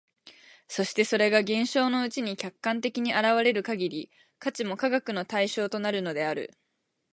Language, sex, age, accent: Japanese, female, 19-29, 標準語